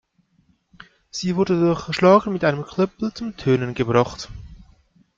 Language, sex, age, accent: German, male, 30-39, Schweizerdeutsch